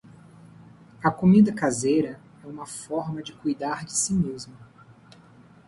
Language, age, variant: Portuguese, 30-39, Portuguese (Brasil)